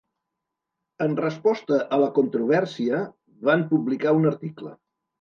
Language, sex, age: Catalan, male, 80-89